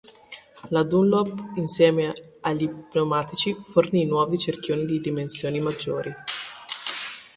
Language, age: Italian, 40-49